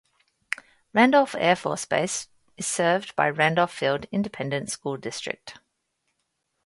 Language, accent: English, Australian English